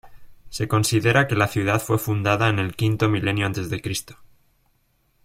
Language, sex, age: Spanish, male, 19-29